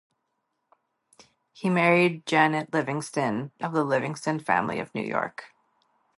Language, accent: English, Canadian English